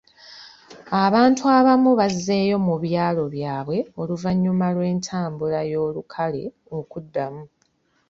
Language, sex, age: Ganda, female, 30-39